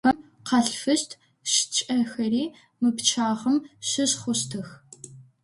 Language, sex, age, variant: Adyghe, female, under 19, Адыгабзэ (Кирил, пстэумэ зэдыряе)